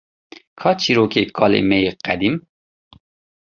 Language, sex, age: Kurdish, male, 40-49